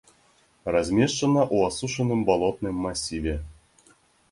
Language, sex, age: Belarusian, male, 30-39